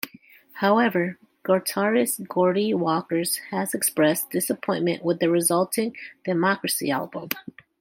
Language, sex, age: English, female, 19-29